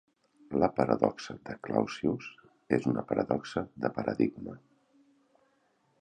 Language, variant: Catalan, Nord-Occidental